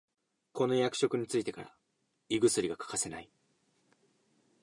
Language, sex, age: Japanese, male, under 19